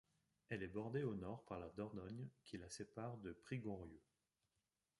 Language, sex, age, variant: French, male, 40-49, Français de métropole